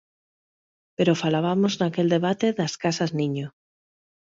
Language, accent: Galician, Normativo (estándar)